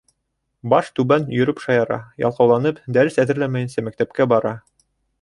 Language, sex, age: Bashkir, male, 30-39